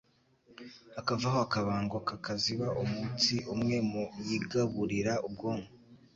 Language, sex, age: Kinyarwanda, male, 19-29